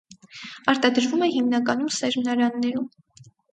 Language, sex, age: Armenian, female, under 19